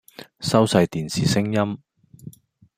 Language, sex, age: Cantonese, male, 40-49